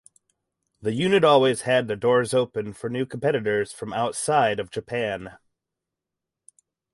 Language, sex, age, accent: English, male, 30-39, United States English